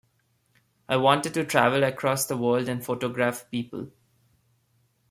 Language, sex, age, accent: English, male, 19-29, India and South Asia (India, Pakistan, Sri Lanka)